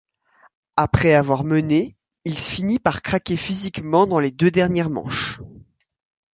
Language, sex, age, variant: French, male, 19-29, Français de métropole